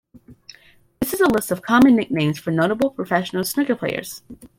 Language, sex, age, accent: English, female, under 19, United States English